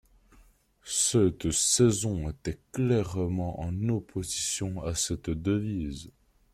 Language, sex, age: French, male, 19-29